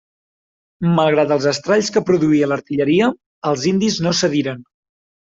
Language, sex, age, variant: Catalan, male, 19-29, Central